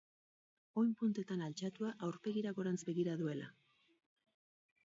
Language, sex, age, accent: Basque, female, 40-49, Mendebalekoa (Araba, Bizkaia, Gipuzkoako mendebaleko herri batzuk)